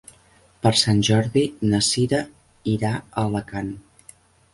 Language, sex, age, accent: Catalan, female, 50-59, nord-oriental